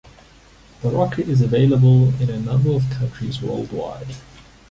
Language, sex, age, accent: English, male, 30-39, Southern African (South Africa, Zimbabwe, Namibia)